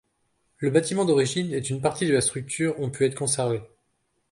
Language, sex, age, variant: French, male, 30-39, Français de métropole